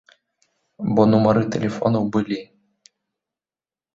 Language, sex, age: Belarusian, male, 30-39